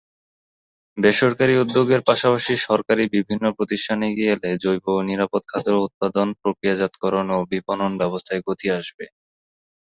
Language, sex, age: Bengali, male, 19-29